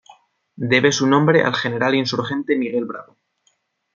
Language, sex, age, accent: Spanish, male, 19-29, España: Norte peninsular (Asturias, Castilla y León, Cantabria, País Vasco, Navarra, Aragón, La Rioja, Guadalajara, Cuenca)